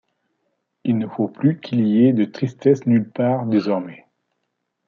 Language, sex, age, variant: French, male, 40-49, Français de métropole